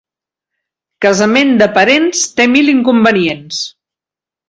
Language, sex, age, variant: Catalan, female, 50-59, Central